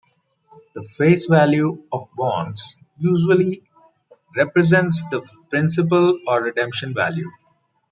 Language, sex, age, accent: English, male, 30-39, India and South Asia (India, Pakistan, Sri Lanka)